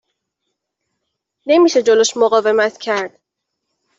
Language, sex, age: Persian, female, 19-29